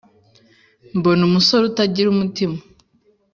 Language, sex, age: Kinyarwanda, female, 19-29